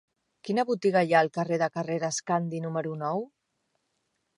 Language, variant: Catalan, Central